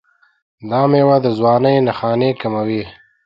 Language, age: Pashto, 19-29